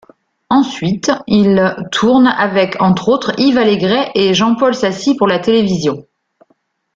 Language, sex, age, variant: French, female, 40-49, Français de métropole